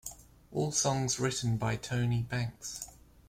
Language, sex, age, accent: English, male, 40-49, England English